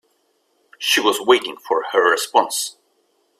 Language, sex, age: English, male, 40-49